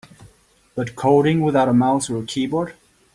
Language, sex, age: English, male, 30-39